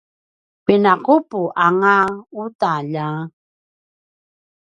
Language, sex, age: Paiwan, female, 50-59